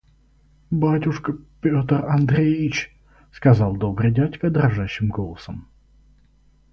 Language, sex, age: Russian, male, 19-29